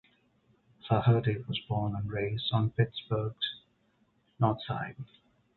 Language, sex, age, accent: English, male, 19-29, India and South Asia (India, Pakistan, Sri Lanka)